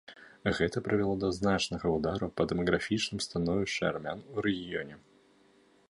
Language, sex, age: Belarusian, male, 19-29